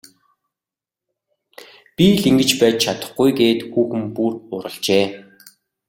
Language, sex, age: Mongolian, male, 19-29